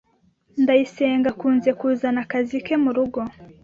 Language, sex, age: Kinyarwanda, male, 30-39